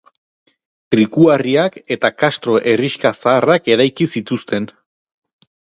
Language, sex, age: Basque, male, 40-49